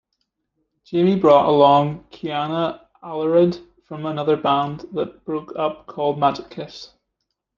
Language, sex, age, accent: English, male, 19-29, Irish English